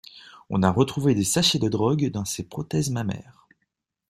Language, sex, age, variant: French, male, 30-39, Français de métropole